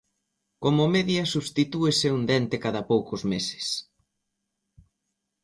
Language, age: Galician, 19-29